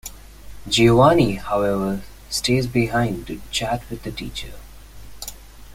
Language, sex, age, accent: English, male, under 19, India and South Asia (India, Pakistan, Sri Lanka)